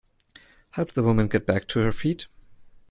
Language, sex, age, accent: English, male, 19-29, United States English